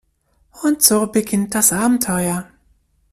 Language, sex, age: German, female, 30-39